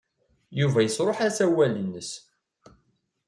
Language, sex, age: Kabyle, male, 30-39